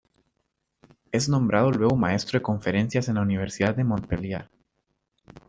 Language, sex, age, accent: Spanish, male, under 19, América central